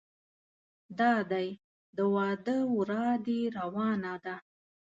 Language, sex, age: Pashto, female, 30-39